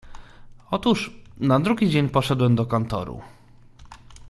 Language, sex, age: Polish, male, 30-39